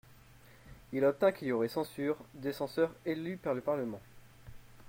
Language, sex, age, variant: French, male, 19-29, Français de métropole